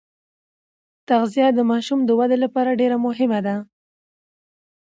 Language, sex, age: Pashto, female, 19-29